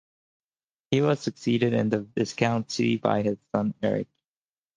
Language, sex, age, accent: English, male, 30-39, United States English